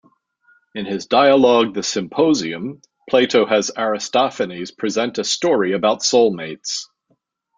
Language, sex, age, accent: English, male, 50-59, United States English